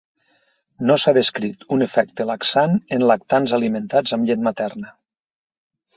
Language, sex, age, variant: Catalan, male, 50-59, Nord-Occidental